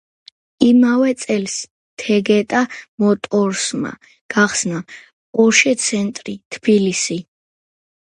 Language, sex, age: Georgian, female, 30-39